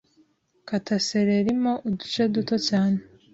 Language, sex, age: Kinyarwanda, female, 19-29